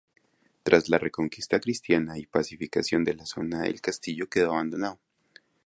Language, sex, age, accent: Spanish, male, 19-29, Andino-Pacífico: Colombia, Perú, Ecuador, oeste de Bolivia y Venezuela andina